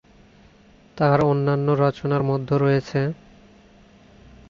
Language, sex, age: Bengali, male, 19-29